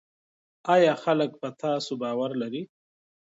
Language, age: Pashto, 30-39